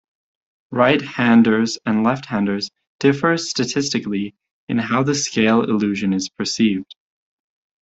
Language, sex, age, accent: English, male, 19-29, United States English